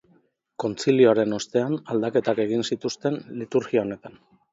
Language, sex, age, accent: Basque, male, 40-49, Mendebalekoa (Araba, Bizkaia, Gipuzkoako mendebaleko herri batzuk)